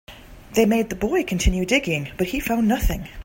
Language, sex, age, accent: English, female, 30-39, United States English